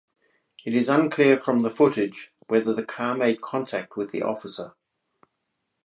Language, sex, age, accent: English, male, 50-59, Australian English